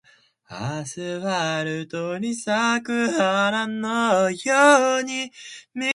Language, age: English, 19-29